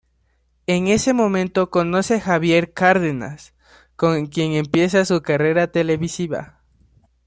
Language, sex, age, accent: Spanish, male, under 19, Andino-Pacífico: Colombia, Perú, Ecuador, oeste de Bolivia y Venezuela andina